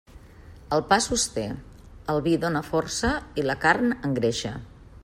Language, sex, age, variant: Catalan, female, 50-59, Central